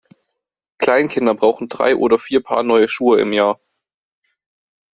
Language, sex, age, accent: German, male, 19-29, Deutschland Deutsch